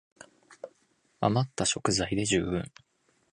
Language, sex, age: Japanese, male, 19-29